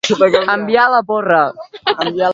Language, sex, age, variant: Catalan, male, under 19, Central